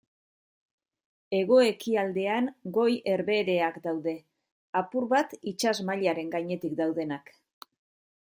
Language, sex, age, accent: Basque, female, 40-49, Mendebalekoa (Araba, Bizkaia, Gipuzkoako mendebaleko herri batzuk)